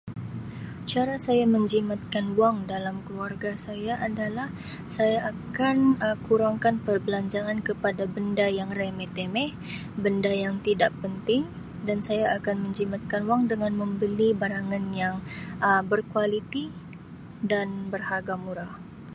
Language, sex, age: Sabah Malay, female, 19-29